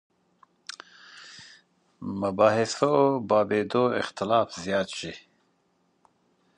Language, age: Pashto, 50-59